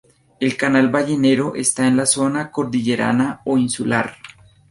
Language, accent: Spanish, Andino-Pacífico: Colombia, Perú, Ecuador, oeste de Bolivia y Venezuela andina